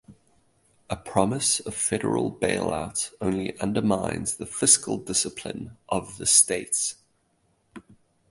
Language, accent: English, Southern African (South Africa, Zimbabwe, Namibia)